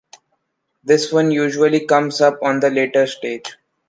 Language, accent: English, India and South Asia (India, Pakistan, Sri Lanka)